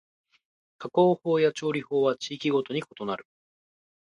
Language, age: Japanese, 30-39